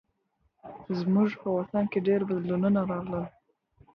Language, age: Pashto, under 19